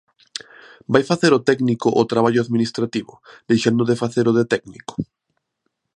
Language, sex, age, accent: Galician, male, 19-29, Normativo (estándar)